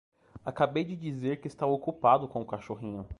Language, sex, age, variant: Portuguese, male, 19-29, Portuguese (Brasil)